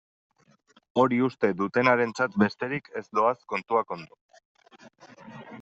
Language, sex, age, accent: Basque, male, 30-39, Erdialdekoa edo Nafarra (Gipuzkoa, Nafarroa)